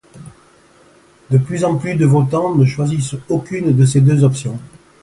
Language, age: French, 70-79